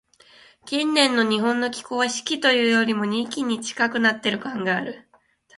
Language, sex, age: Japanese, female, 19-29